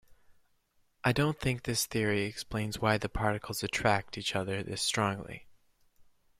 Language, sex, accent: English, male, United States English